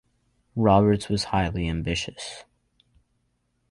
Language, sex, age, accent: English, male, under 19, United States English